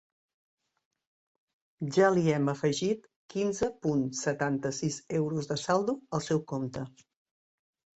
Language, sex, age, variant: Catalan, female, 50-59, Central